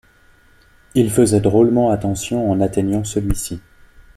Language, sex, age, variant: French, male, 19-29, Français de métropole